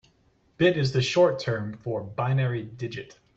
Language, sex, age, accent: English, male, 40-49, United States English